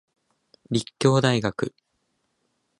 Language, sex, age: Japanese, male, 19-29